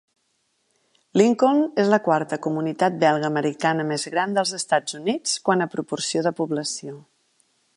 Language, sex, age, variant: Catalan, female, 40-49, Central